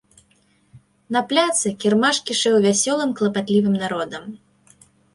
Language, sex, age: Belarusian, female, 19-29